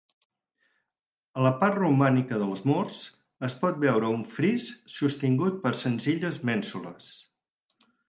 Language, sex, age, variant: Catalan, male, 60-69, Central